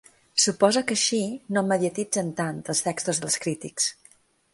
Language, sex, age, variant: Catalan, female, 40-49, Balear